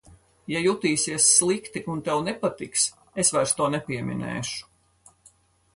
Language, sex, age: Latvian, female, 50-59